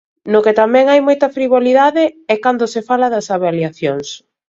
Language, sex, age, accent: Galician, female, 30-39, Central (gheada)